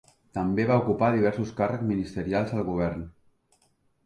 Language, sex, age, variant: Catalan, male, 40-49, Central